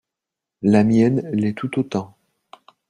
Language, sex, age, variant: French, male, 40-49, Français de métropole